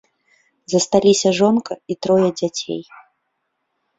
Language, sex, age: Belarusian, female, 30-39